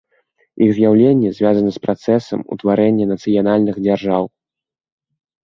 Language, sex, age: Belarusian, male, under 19